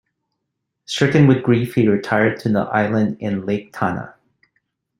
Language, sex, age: English, male, 40-49